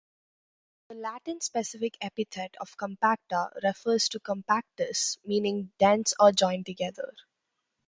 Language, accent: English, India and South Asia (India, Pakistan, Sri Lanka)